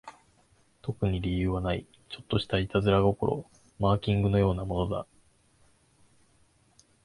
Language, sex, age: Japanese, male, 19-29